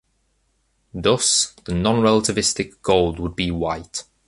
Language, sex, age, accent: English, male, under 19, England English